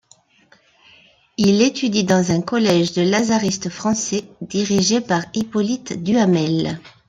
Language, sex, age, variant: French, female, 50-59, Français de métropole